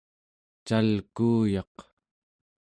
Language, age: Central Yupik, 30-39